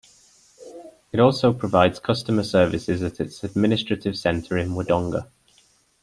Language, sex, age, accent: English, male, 19-29, England English